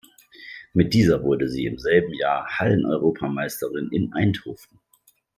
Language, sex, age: German, male, 40-49